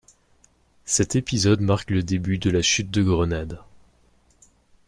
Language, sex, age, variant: French, male, under 19, Français de métropole